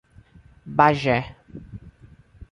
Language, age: Portuguese, under 19